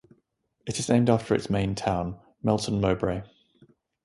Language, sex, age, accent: English, male, 19-29, England English